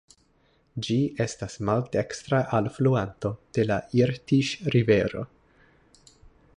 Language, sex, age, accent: Esperanto, male, 19-29, Internacia